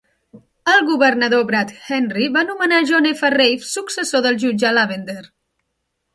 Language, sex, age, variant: Catalan, female, 30-39, Central